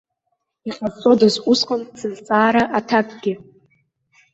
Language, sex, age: Abkhazian, female, under 19